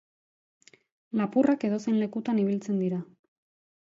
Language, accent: Basque, Erdialdekoa edo Nafarra (Gipuzkoa, Nafarroa)